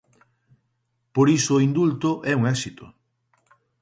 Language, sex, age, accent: Galician, male, 40-49, Central (gheada)